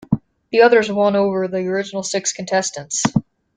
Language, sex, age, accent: English, female, under 19, United States English